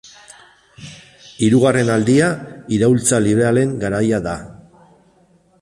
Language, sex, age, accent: Basque, male, 50-59, Mendebalekoa (Araba, Bizkaia, Gipuzkoako mendebaleko herri batzuk)